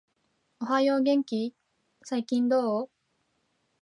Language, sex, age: Japanese, female, 19-29